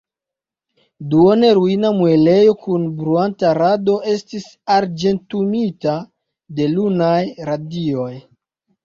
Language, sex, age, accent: Esperanto, male, 19-29, Internacia